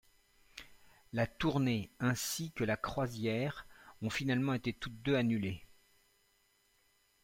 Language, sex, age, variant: French, male, 50-59, Français de métropole